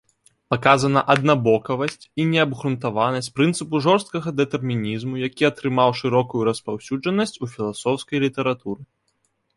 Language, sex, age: Belarusian, male, 19-29